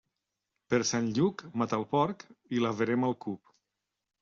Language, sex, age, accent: Catalan, male, 50-59, valencià